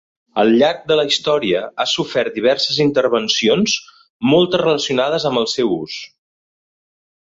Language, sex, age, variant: Catalan, male, 40-49, Central